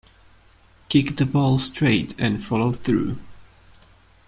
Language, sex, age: English, male, 19-29